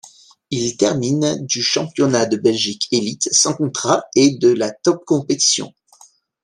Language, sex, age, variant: French, male, 40-49, Français de métropole